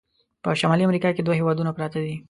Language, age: Pashto, 19-29